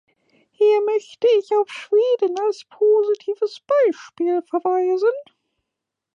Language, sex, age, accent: German, male, 19-29, Deutschland Deutsch